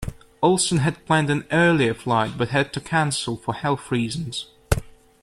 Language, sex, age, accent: English, male, 19-29, Scottish English